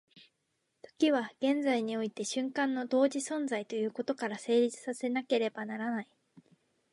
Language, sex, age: Japanese, female, 19-29